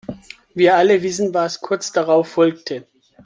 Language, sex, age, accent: German, male, 19-29, Deutschland Deutsch